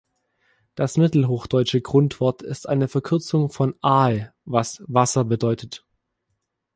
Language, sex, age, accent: German, male, 19-29, Deutschland Deutsch